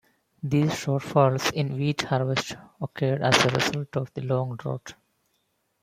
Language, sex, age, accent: English, male, 40-49, India and South Asia (India, Pakistan, Sri Lanka)